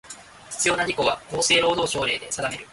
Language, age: Japanese, 19-29